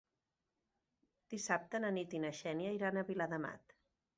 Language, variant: Catalan, Central